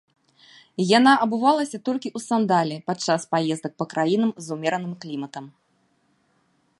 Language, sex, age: Belarusian, female, 40-49